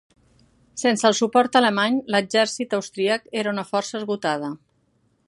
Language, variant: Catalan, Central